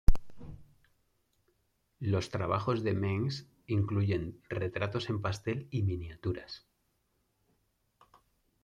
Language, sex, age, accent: Spanish, male, 40-49, España: Centro-Sur peninsular (Madrid, Toledo, Castilla-La Mancha)